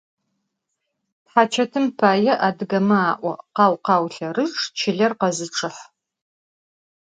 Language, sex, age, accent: Adyghe, female, 40-49, Кıэмгуй (Çemguy)